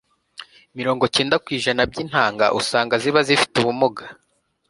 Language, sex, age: Kinyarwanda, male, under 19